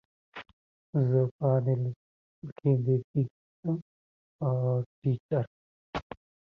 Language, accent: English, India and South Asia (India, Pakistan, Sri Lanka)